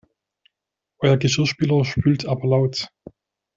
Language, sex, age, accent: German, male, 30-39, Deutschland Deutsch